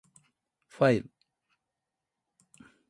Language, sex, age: Japanese, male, 70-79